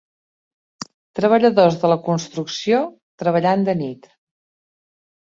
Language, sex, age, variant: Catalan, female, 40-49, Central